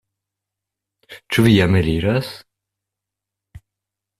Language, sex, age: Esperanto, male, 19-29